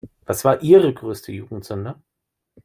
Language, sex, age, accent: German, male, 30-39, Deutschland Deutsch